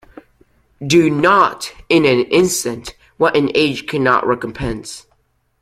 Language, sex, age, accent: English, male, under 19, United States English